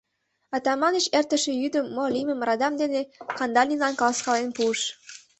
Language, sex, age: Mari, female, under 19